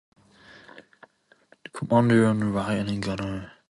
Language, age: English, 19-29